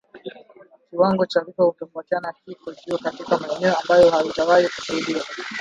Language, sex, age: Swahili, male, 19-29